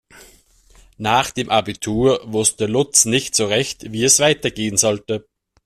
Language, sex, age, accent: German, male, 30-39, Österreichisches Deutsch